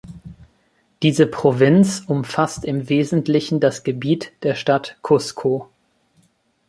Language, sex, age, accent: German, male, 19-29, Deutschland Deutsch